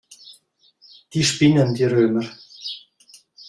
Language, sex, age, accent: German, male, 50-59, Schweizerdeutsch